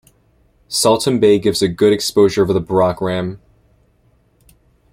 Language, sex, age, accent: English, male, under 19, United States English